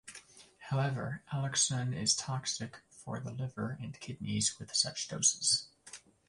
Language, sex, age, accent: English, male, 19-29, United States English